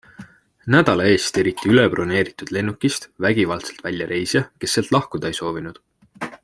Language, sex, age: Estonian, male, 19-29